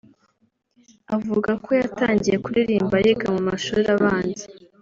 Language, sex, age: Kinyarwanda, female, 19-29